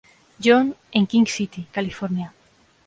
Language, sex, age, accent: Spanish, female, 30-39, España: Centro-Sur peninsular (Madrid, Toledo, Castilla-La Mancha)